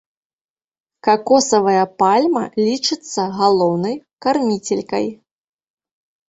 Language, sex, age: Belarusian, female, 30-39